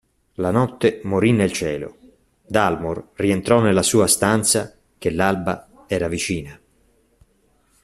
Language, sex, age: Italian, male, 40-49